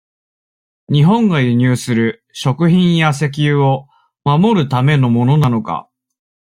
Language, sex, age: Japanese, male, 30-39